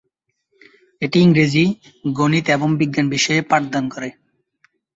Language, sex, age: Bengali, male, 19-29